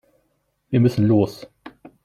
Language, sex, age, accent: German, male, 19-29, Deutschland Deutsch